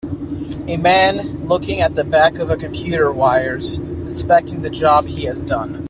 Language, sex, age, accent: English, male, 19-29, United States English